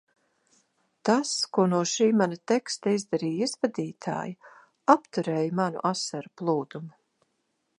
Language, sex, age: Latvian, female, 50-59